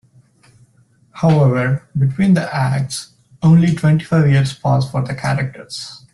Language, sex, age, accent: English, male, 30-39, India and South Asia (India, Pakistan, Sri Lanka)